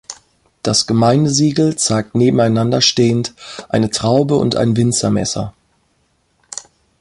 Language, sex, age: German, female, 50-59